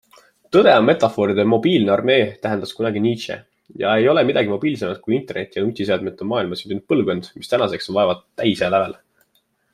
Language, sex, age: Estonian, male, 19-29